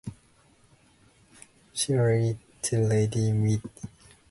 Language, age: English, 19-29